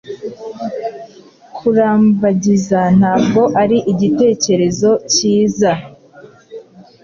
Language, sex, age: Kinyarwanda, female, under 19